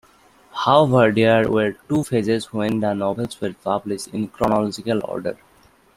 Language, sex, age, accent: English, male, 19-29, India and South Asia (India, Pakistan, Sri Lanka)